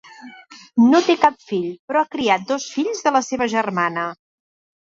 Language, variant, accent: Catalan, Central, central